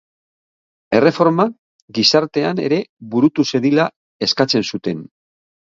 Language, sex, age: Basque, male, 60-69